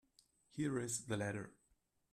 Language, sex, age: English, male, 50-59